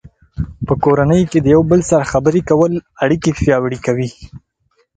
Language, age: Pashto, under 19